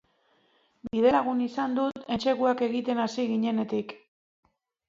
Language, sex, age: Basque, female, 40-49